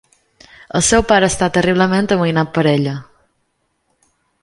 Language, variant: Catalan, Balear